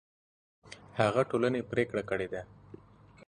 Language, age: Pashto, 30-39